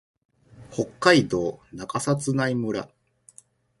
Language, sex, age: Japanese, male, 40-49